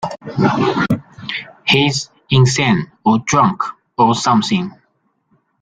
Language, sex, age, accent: English, male, 30-39, Hong Kong English